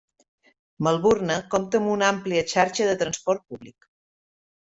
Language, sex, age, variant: Catalan, female, 40-49, Central